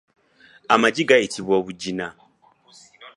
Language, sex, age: Ganda, male, 19-29